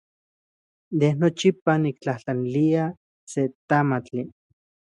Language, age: Central Puebla Nahuatl, 30-39